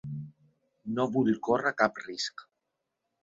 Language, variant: Catalan, Balear